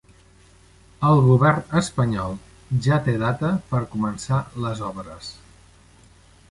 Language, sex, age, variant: Catalan, male, 50-59, Central